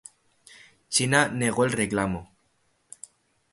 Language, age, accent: Spanish, 19-29, España: Centro-Sur peninsular (Madrid, Toledo, Castilla-La Mancha)